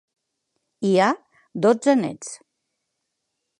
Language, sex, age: Catalan, female, 50-59